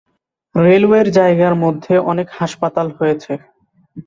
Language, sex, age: Bengali, male, 19-29